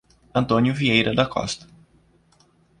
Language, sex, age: Portuguese, male, 19-29